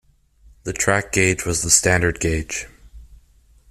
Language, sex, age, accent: English, male, 30-39, Canadian English